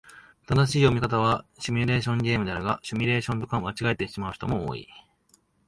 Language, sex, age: Japanese, male, 19-29